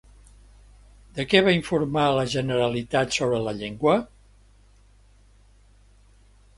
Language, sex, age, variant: Catalan, male, 70-79, Central